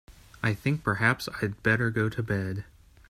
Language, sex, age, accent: English, male, 19-29, United States English